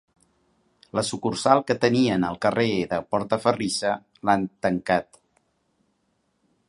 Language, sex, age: Catalan, male, 60-69